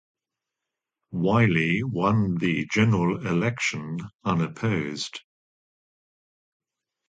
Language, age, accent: English, 70-79, England English